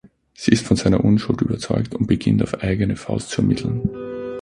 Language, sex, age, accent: German, male, 19-29, Österreichisches Deutsch